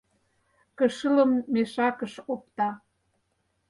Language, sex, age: Mari, female, 60-69